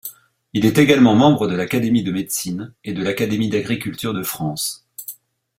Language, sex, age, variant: French, male, 40-49, Français de métropole